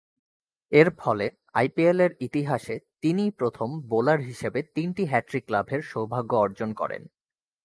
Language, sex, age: Bengali, male, 19-29